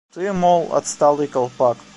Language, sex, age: Russian, male, 19-29